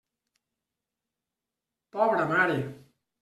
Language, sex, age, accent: Catalan, male, 50-59, valencià